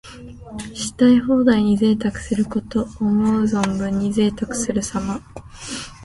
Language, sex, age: Japanese, female, 19-29